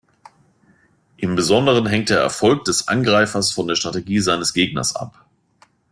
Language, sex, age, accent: German, male, 40-49, Deutschland Deutsch